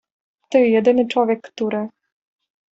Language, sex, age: Polish, female, 19-29